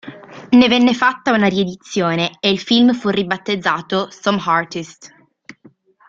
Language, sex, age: Italian, female, 19-29